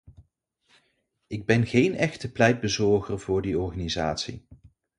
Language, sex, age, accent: Dutch, male, 30-39, Nederlands Nederlands